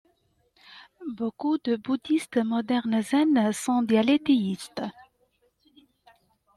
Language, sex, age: French, female, 30-39